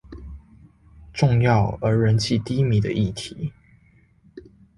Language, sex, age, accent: Chinese, male, 19-29, 出生地：臺北市